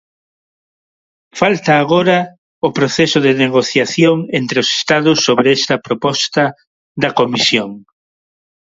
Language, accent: Galician, Neofalante